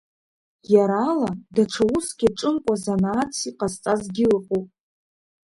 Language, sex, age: Abkhazian, female, under 19